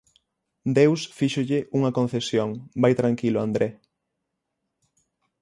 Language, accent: Galician, Oriental (común en zona oriental); Normativo (estándar)